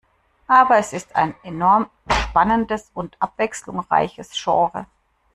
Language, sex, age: German, female, 40-49